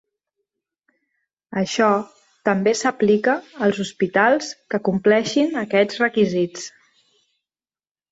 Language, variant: Catalan, Central